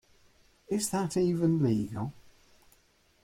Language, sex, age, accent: English, male, 40-49, England English